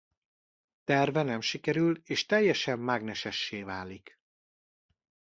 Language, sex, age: Hungarian, male, 40-49